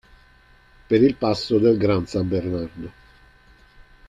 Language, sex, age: Italian, male, 50-59